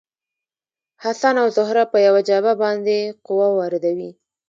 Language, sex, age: Pashto, female, 19-29